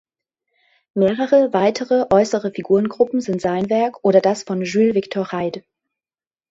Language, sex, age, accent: German, female, 30-39, Hochdeutsch